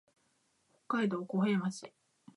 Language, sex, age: Japanese, female, under 19